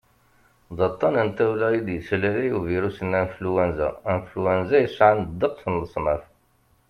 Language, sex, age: Kabyle, male, 40-49